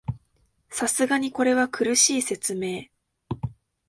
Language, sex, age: Japanese, female, under 19